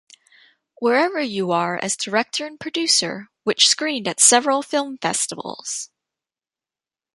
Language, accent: English, United States English